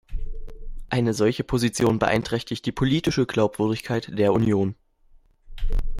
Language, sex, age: German, male, 19-29